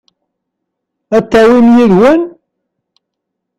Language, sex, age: Kabyle, male, 50-59